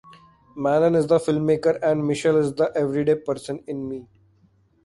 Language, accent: English, India and South Asia (India, Pakistan, Sri Lanka)